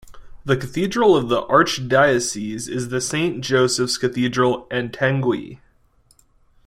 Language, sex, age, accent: English, male, 19-29, United States English